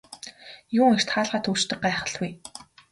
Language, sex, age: Mongolian, female, 19-29